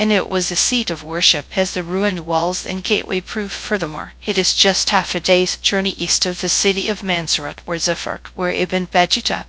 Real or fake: fake